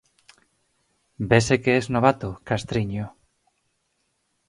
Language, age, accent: Galician, 19-29, Normativo (estándar)